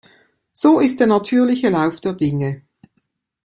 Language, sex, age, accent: German, female, 50-59, Schweizerdeutsch